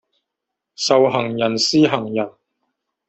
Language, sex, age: Chinese, male, 40-49